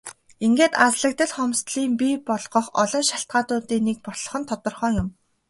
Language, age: Mongolian, 19-29